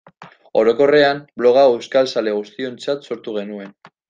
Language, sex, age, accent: Basque, male, 19-29, Mendebalekoa (Araba, Bizkaia, Gipuzkoako mendebaleko herri batzuk)